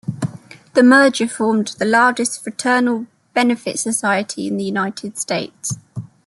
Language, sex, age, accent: English, female, 19-29, England English